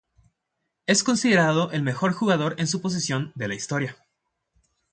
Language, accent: Spanish, América central